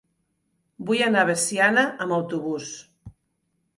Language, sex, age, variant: Catalan, female, 40-49, Central